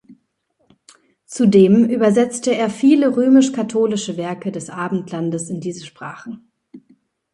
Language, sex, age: German, female, 19-29